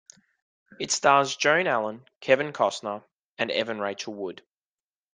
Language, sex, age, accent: English, male, 19-29, Australian English